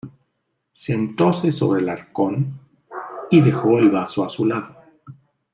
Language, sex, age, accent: Spanish, male, 40-49, México